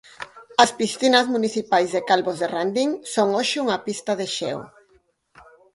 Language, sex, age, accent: Galician, female, 50-59, Normativo (estándar)